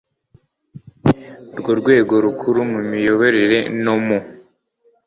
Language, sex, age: Kinyarwanda, male, 19-29